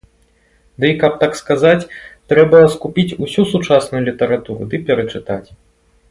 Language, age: Belarusian, 19-29